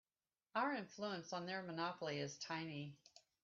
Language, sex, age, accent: English, female, 60-69, United States English